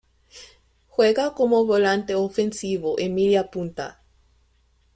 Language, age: Spanish, under 19